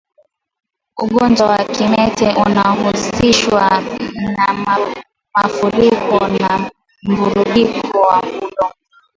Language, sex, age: Swahili, female, 19-29